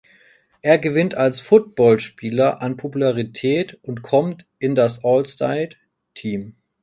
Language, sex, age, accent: German, male, 30-39, Deutschland Deutsch